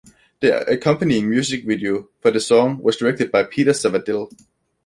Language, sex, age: English, male, under 19